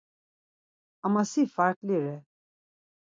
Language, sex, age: Laz, female, 40-49